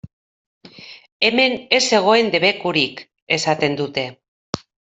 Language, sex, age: Basque, female, 40-49